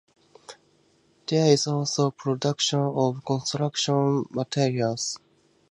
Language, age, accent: English, 19-29, United States English